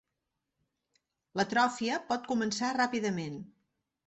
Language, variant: Catalan, Central